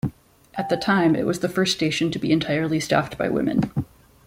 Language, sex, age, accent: English, female, 40-49, United States English